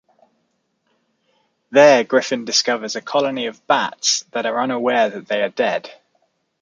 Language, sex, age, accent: English, male, 30-39, England English